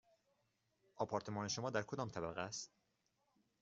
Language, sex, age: Persian, male, 19-29